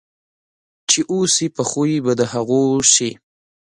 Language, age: Pashto, under 19